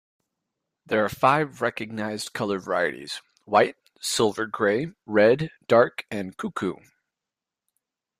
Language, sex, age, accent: English, male, 19-29, United States English